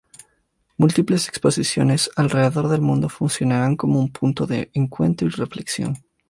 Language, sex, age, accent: Spanish, male, 19-29, Andino-Pacífico: Colombia, Perú, Ecuador, oeste de Bolivia y Venezuela andina